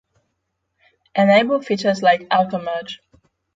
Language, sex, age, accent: English, female, 19-29, Slavic; polish